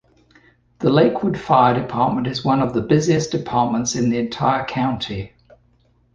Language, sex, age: English, male, 60-69